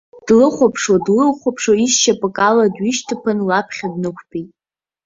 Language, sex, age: Abkhazian, female, under 19